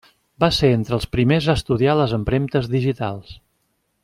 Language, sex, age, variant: Catalan, male, 50-59, Central